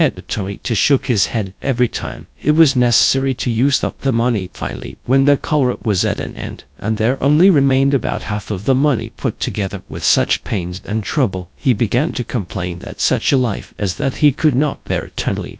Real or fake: fake